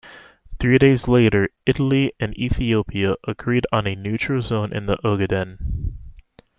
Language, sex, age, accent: English, male, 19-29, United States English